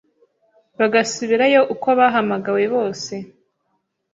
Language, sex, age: Kinyarwanda, female, 19-29